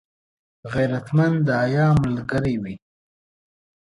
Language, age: Pashto, 19-29